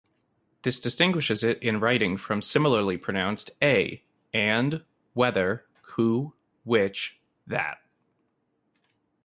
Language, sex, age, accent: English, male, 19-29, United States English